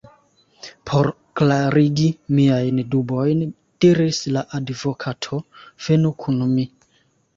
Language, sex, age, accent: Esperanto, male, 19-29, Internacia